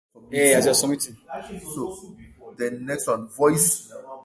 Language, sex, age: English, male, 30-39